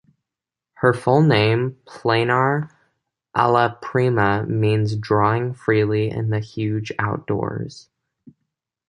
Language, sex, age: English, male, under 19